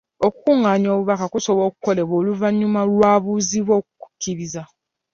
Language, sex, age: Ganda, female, 19-29